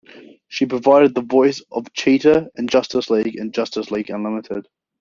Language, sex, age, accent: English, male, 19-29, New Zealand English